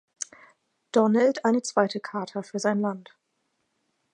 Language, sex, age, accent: German, female, 19-29, Deutschland Deutsch